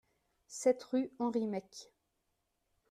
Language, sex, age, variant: French, female, 19-29, Français de métropole